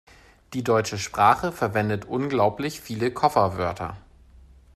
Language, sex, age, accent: German, male, 30-39, Deutschland Deutsch